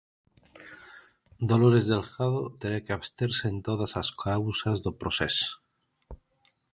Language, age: Galician, 50-59